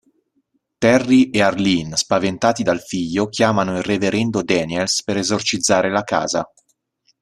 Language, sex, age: Italian, male, 30-39